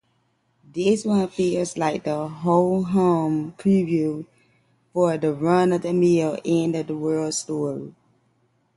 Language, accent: English, United States English